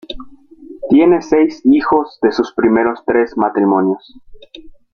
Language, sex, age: Spanish, female, 19-29